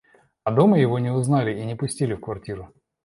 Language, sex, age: Russian, male, 40-49